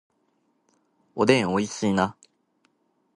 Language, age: Japanese, 19-29